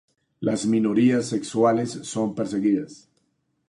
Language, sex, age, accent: Spanish, male, 50-59, Andino-Pacífico: Colombia, Perú, Ecuador, oeste de Bolivia y Venezuela andina